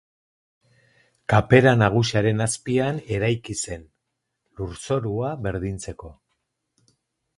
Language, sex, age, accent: Basque, male, 60-69, Erdialdekoa edo Nafarra (Gipuzkoa, Nafarroa)